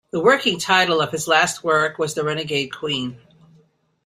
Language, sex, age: English, female, 70-79